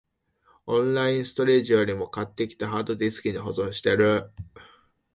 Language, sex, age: Japanese, male, 19-29